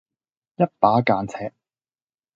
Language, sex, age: Cantonese, male, under 19